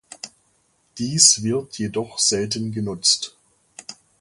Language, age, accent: German, 50-59, Deutschland Deutsch